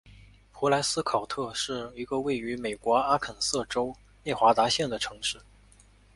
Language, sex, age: Chinese, male, 19-29